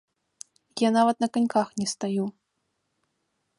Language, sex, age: Belarusian, female, 19-29